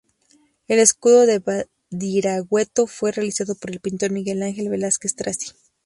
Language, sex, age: Spanish, male, 30-39